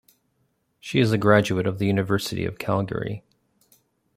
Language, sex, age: English, male, 40-49